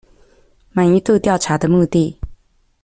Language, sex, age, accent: Chinese, female, 19-29, 出生地：臺北市